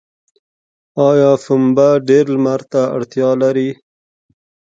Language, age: Pashto, 19-29